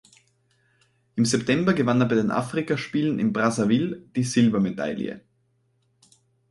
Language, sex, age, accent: German, male, 19-29, Österreichisches Deutsch